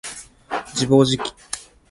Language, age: Japanese, 19-29